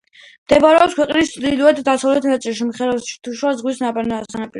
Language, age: Georgian, under 19